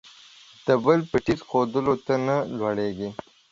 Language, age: Pashto, 19-29